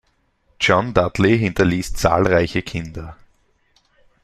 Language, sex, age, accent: German, male, 19-29, Österreichisches Deutsch